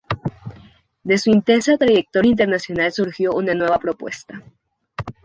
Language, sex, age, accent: Spanish, female, 19-29, Andino-Pacífico: Colombia, Perú, Ecuador, oeste de Bolivia y Venezuela andina